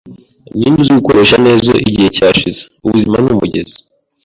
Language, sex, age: Kinyarwanda, male, 19-29